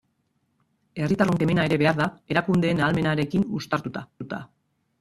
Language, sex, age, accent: Basque, female, 40-49, Mendebalekoa (Araba, Bizkaia, Gipuzkoako mendebaleko herri batzuk)